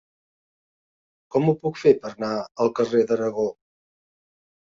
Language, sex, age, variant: Catalan, male, 50-59, Central